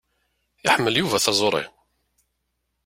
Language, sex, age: Kabyle, male, 40-49